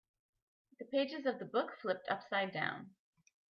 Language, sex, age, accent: English, female, 30-39, Canadian English